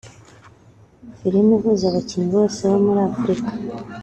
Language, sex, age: Kinyarwanda, female, 19-29